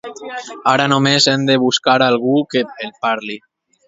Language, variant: Catalan, Alacantí